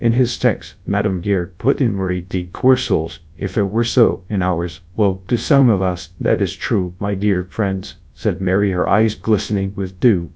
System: TTS, GradTTS